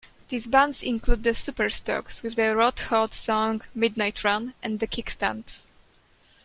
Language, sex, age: English, female, under 19